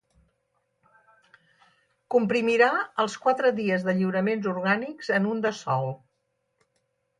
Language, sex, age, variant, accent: Catalan, female, 60-69, Central, central